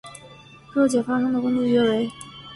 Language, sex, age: Chinese, female, 19-29